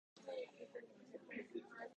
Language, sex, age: Japanese, female, 19-29